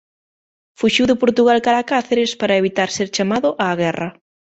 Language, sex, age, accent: Galician, female, 19-29, Normativo (estándar)